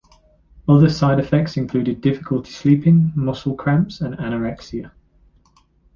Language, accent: English, England English